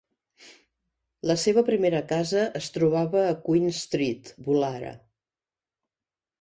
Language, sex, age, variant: Catalan, female, 50-59, Central